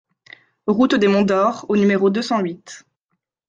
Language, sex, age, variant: French, female, 19-29, Français de métropole